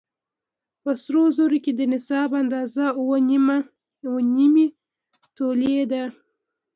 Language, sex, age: Pashto, female, 19-29